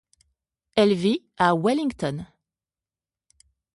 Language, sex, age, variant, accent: French, female, 40-49, Français d'Europe, Français de Suisse